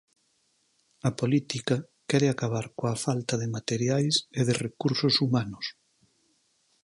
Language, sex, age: Galician, male, 50-59